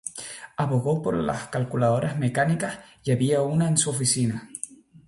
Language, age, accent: Spanish, under 19, España: Islas Canarias